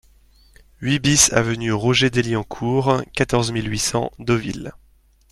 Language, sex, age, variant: French, male, 30-39, Français de métropole